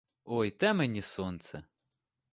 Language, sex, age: Ukrainian, male, 30-39